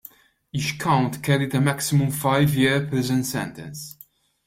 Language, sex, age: English, male, 30-39